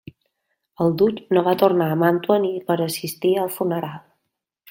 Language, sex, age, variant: Catalan, female, 19-29, Balear